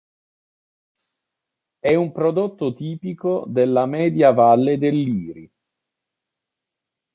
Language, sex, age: Italian, male, 40-49